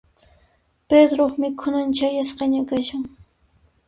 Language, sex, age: Puno Quechua, female, 19-29